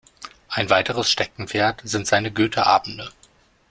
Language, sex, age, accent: German, male, 19-29, Deutschland Deutsch